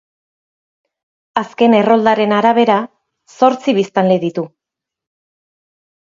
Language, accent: Basque, Erdialdekoa edo Nafarra (Gipuzkoa, Nafarroa)